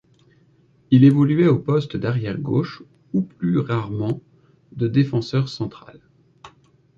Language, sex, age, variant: French, male, 30-39, Français de métropole